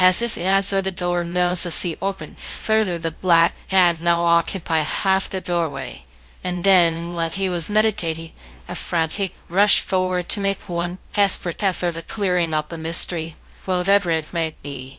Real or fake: fake